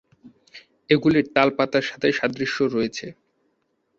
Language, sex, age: Bengali, male, 19-29